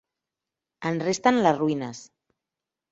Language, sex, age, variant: Catalan, female, 40-49, Central